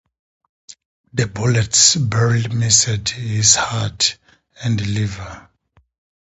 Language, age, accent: English, 40-49, Southern African (South Africa, Zimbabwe, Namibia)